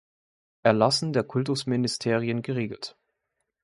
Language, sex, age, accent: German, male, 19-29, Deutschland Deutsch